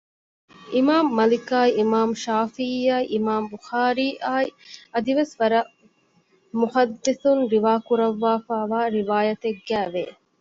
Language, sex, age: Divehi, female, 19-29